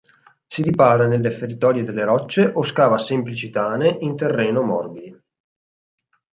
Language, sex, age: Italian, male, 19-29